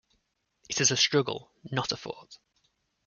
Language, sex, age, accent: English, male, 30-39, England English